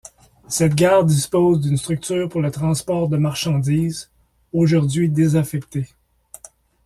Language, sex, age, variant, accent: French, male, 40-49, Français d'Amérique du Nord, Français du Canada